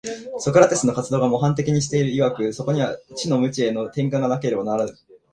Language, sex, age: Japanese, male, 19-29